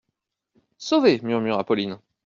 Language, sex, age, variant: French, male, 30-39, Français de métropole